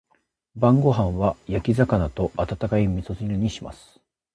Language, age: Japanese, 30-39